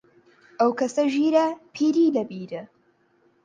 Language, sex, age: Central Kurdish, female, under 19